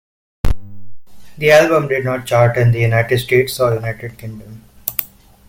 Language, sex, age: English, male, 19-29